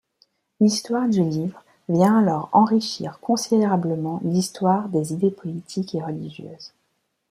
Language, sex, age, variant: French, female, 19-29, Français de métropole